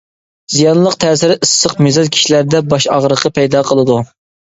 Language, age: Uyghur, 19-29